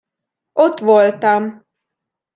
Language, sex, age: Hungarian, female, 19-29